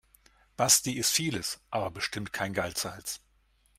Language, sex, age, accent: German, male, 40-49, Deutschland Deutsch